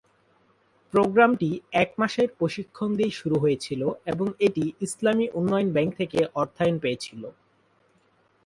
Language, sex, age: Bengali, male, 19-29